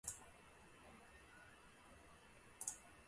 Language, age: Chinese, 19-29